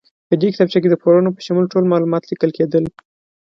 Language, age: Pashto, 19-29